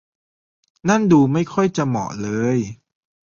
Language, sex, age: Thai, male, 30-39